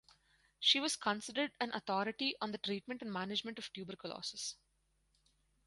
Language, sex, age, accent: English, female, 19-29, India and South Asia (India, Pakistan, Sri Lanka)